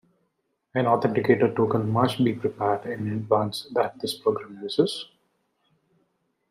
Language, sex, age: English, male, 30-39